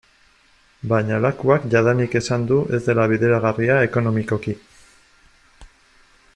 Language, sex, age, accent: Basque, male, 50-59, Erdialdekoa edo Nafarra (Gipuzkoa, Nafarroa)